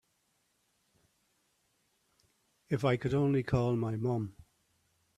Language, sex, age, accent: English, male, 50-59, Irish English